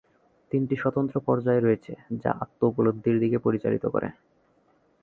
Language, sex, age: Bengali, male, 19-29